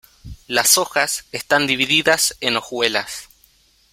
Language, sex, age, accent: Spanish, male, 19-29, Rioplatense: Argentina, Uruguay, este de Bolivia, Paraguay